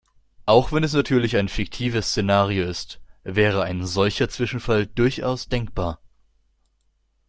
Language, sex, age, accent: German, male, 19-29, Deutschland Deutsch